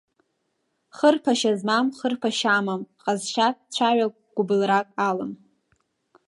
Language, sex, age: Abkhazian, female, under 19